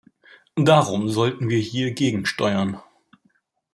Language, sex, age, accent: German, male, 30-39, Deutschland Deutsch